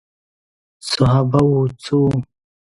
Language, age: Pashto, 30-39